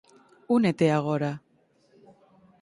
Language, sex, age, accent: Galician, female, 19-29, Oriental (común en zona oriental)